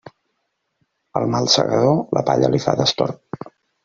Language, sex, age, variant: Catalan, male, 30-39, Central